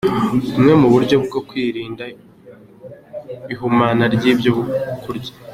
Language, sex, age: Kinyarwanda, male, 19-29